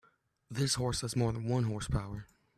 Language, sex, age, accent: English, male, under 19, United States English